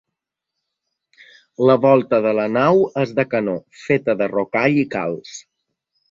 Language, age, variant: Catalan, 19-29, Balear